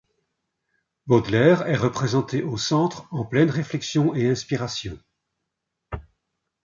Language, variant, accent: French, Français d'Europe, Français de Belgique